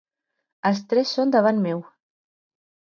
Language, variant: Catalan, Central